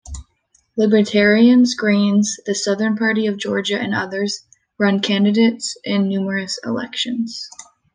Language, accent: English, Canadian English